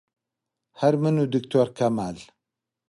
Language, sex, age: Central Kurdish, male, 30-39